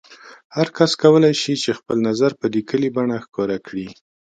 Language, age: Pashto, 50-59